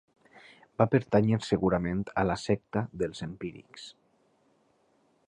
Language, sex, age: Catalan, male, 30-39